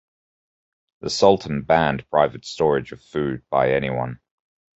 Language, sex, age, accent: English, male, 30-39, England English